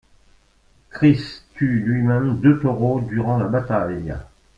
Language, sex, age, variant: French, male, 60-69, Français de métropole